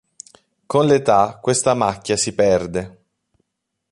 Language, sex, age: Italian, male, 30-39